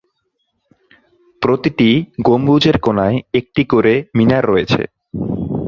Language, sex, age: Bengali, male, 19-29